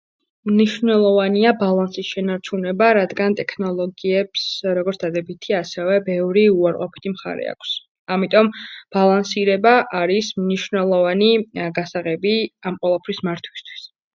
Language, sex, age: Georgian, female, 19-29